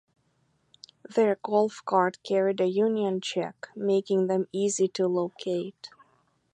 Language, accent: English, United States English